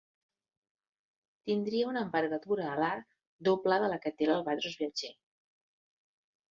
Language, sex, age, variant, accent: Catalan, female, 40-49, Central, central